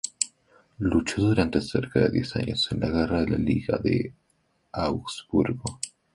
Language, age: Spanish, 19-29